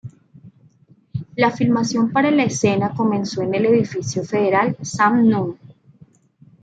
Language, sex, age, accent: Spanish, female, 30-39, Caribe: Cuba, Venezuela, Puerto Rico, República Dominicana, Panamá, Colombia caribeña, México caribeño, Costa del golfo de México